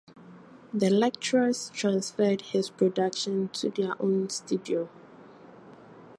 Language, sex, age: English, female, 19-29